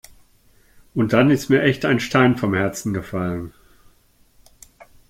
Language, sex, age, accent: German, male, 60-69, Deutschland Deutsch